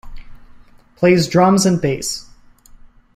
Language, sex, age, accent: English, male, 19-29, United States English